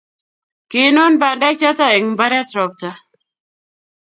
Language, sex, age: Kalenjin, female, 19-29